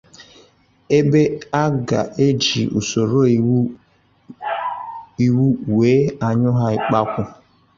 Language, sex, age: Igbo, male, 30-39